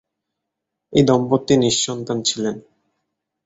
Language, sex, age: Bengali, male, under 19